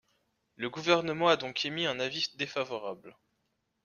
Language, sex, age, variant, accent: French, male, 19-29, Français d'Europe, Français de Suisse